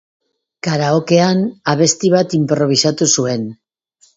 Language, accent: Basque, Mendebalekoa (Araba, Bizkaia, Gipuzkoako mendebaleko herri batzuk)